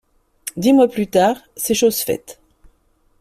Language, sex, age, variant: French, female, 40-49, Français de métropole